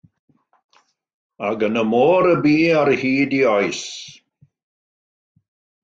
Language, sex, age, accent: Welsh, male, 50-59, Y Deyrnas Unedig Cymraeg